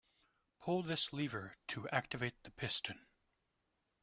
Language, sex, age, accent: English, male, 19-29, United States English